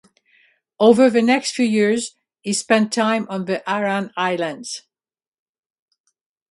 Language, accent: English, United States English